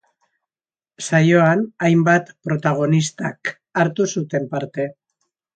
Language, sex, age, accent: Basque, male, 50-59, Mendebalekoa (Araba, Bizkaia, Gipuzkoako mendebaleko herri batzuk)